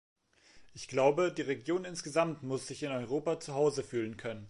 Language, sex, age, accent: German, male, 19-29, Deutschland Deutsch